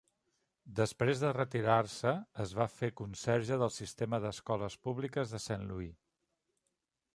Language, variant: Catalan, Central